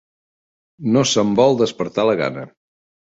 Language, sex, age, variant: Catalan, male, 60-69, Central